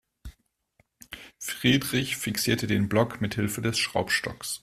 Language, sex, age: German, male, 40-49